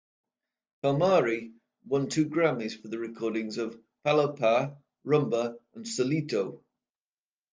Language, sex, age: English, male, 50-59